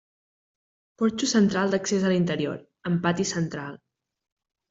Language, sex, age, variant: Catalan, female, 19-29, Central